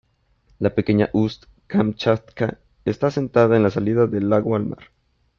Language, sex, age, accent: Spanish, male, 19-29, México